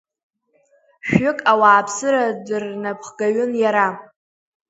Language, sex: Abkhazian, female